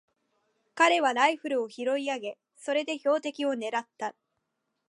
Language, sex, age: Japanese, female, 19-29